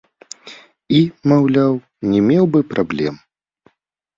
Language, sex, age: Belarusian, male, 19-29